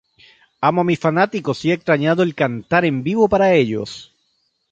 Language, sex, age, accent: Spanish, male, 40-49, Chileno: Chile, Cuyo